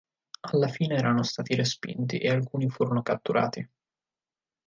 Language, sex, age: Italian, male, 19-29